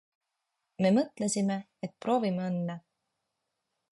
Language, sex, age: Estonian, female, 30-39